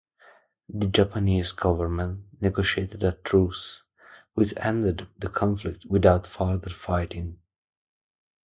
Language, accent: English, Italian